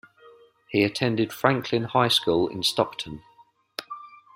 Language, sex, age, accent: English, male, 40-49, England English